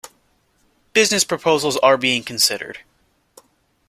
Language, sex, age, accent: English, male, 19-29, United States English